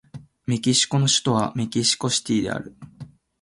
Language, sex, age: Japanese, male, 19-29